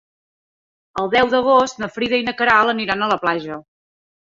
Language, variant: Catalan, Central